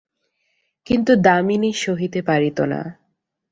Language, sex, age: Bengali, female, 19-29